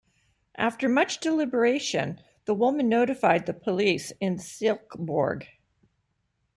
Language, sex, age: English, female, 60-69